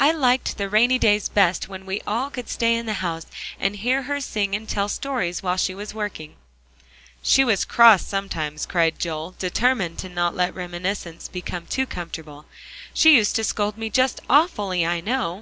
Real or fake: real